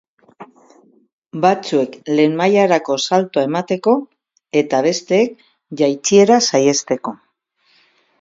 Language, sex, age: Basque, female, 60-69